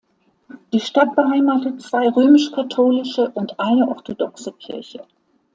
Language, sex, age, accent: German, female, 60-69, Deutschland Deutsch